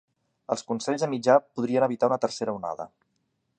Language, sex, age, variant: Catalan, male, 50-59, Central